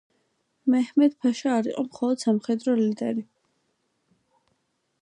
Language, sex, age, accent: Georgian, female, under 19, მშვიდი